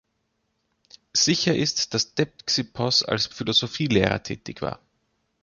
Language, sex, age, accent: German, male, 19-29, Österreichisches Deutsch